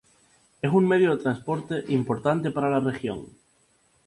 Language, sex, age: Spanish, male, 19-29